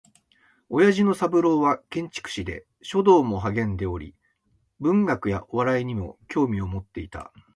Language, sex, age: Japanese, male, 50-59